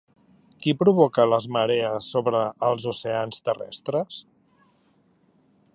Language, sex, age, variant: Catalan, male, 50-59, Central